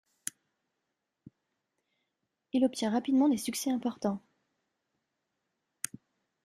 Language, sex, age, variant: French, female, 19-29, Français de métropole